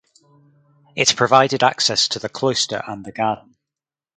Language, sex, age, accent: English, male, 30-39, England English